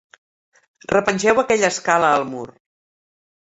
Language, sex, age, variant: Catalan, female, 60-69, Central